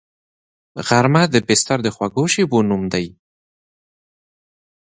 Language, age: Pashto, 30-39